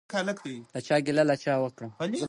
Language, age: Pashto, 19-29